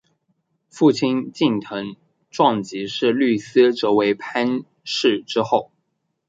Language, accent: Chinese, 出生地：浙江省